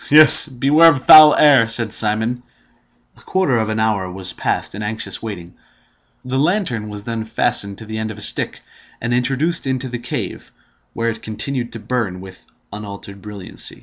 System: none